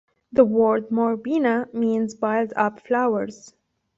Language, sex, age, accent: English, female, 19-29, United States English